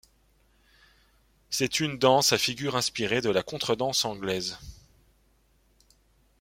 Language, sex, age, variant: French, male, 30-39, Français de métropole